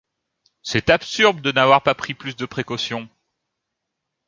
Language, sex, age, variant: French, male, 19-29, Français de métropole